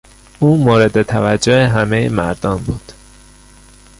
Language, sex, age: Persian, male, 19-29